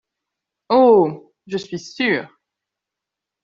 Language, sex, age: French, female, 19-29